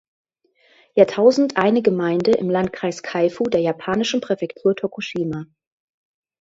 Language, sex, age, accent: German, female, 30-39, Hochdeutsch